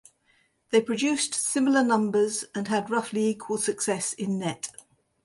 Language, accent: English, England English